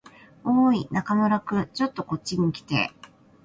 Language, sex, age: Japanese, female, 40-49